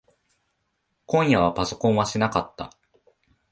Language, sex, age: Japanese, male, 19-29